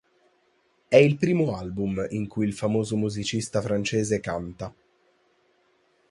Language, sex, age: Italian, male, under 19